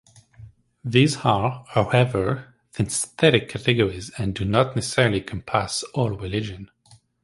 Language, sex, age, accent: English, male, 19-29, Canadian English